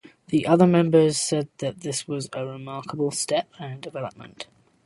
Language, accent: English, England English